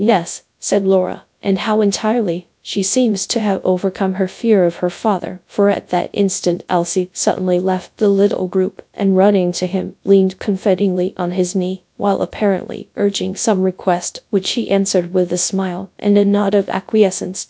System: TTS, GradTTS